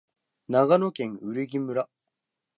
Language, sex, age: Japanese, male, 19-29